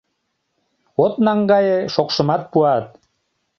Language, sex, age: Mari, male, 50-59